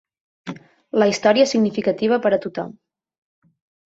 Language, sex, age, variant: Catalan, female, 19-29, Central